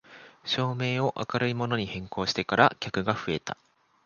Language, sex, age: Japanese, male, 19-29